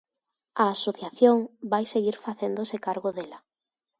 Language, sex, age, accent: Galician, female, 19-29, Normativo (estándar)